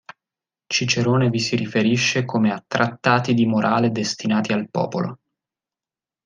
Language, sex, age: Italian, male, 19-29